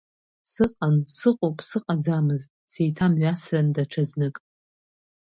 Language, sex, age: Abkhazian, female, 30-39